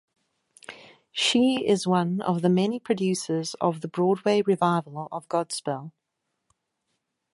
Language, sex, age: English, female, 30-39